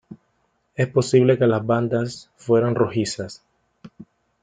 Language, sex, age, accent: Spanish, male, 19-29, América central